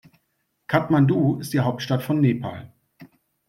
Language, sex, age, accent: German, male, 40-49, Deutschland Deutsch